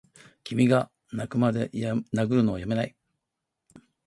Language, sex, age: Japanese, male, 70-79